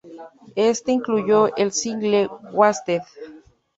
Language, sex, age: Spanish, female, 30-39